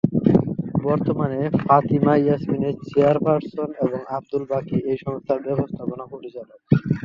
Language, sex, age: Bengali, male, 19-29